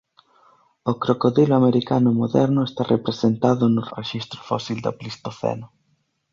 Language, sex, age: Galician, male, 19-29